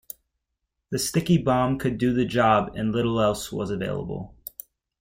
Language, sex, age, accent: English, male, 19-29, United States English